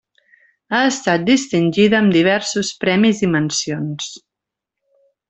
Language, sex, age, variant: Catalan, female, 40-49, Central